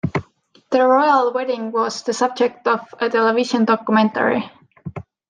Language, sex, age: English, female, 19-29